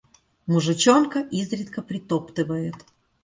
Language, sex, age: Russian, female, 40-49